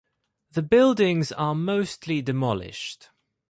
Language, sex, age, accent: English, male, 19-29, England English